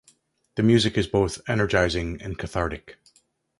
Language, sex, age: English, male, 60-69